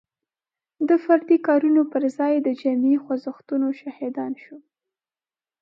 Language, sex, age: Pashto, female, 19-29